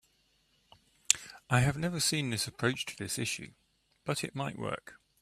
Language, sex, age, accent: English, male, 30-39, England English